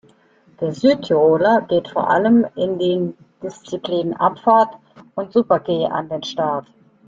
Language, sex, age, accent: German, female, 50-59, Deutschland Deutsch